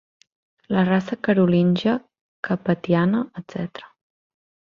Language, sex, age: Catalan, female, 19-29